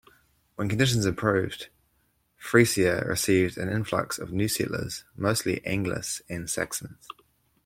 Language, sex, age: English, male, 30-39